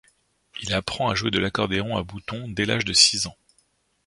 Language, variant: French, Français de métropole